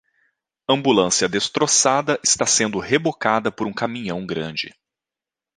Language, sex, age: Portuguese, male, 30-39